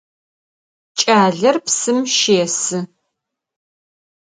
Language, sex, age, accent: Adyghe, female, 40-49, Кıэмгуй (Çemguy)